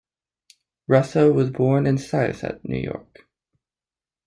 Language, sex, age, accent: English, male, 19-29, Canadian English